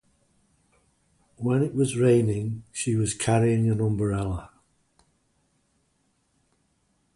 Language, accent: English, England English